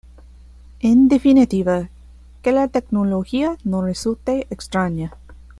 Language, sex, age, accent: Spanish, female, 19-29, España: Centro-Sur peninsular (Madrid, Toledo, Castilla-La Mancha)